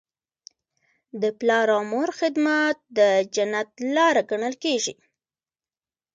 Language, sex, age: Pashto, female, 19-29